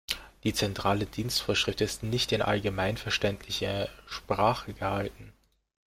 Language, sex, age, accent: German, male, 19-29, Österreichisches Deutsch